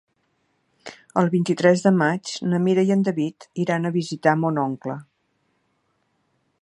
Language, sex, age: Catalan, female, 60-69